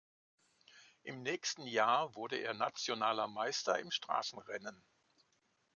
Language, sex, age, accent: German, male, 60-69, Deutschland Deutsch